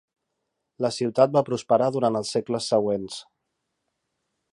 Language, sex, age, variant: Catalan, male, 30-39, Central